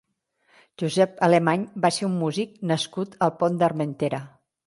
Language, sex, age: Catalan, female, 50-59